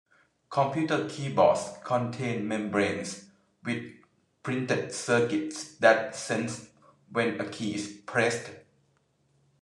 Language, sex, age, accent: English, male, 40-49, United States English